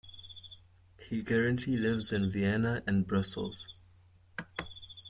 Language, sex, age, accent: English, male, 19-29, Southern African (South Africa, Zimbabwe, Namibia)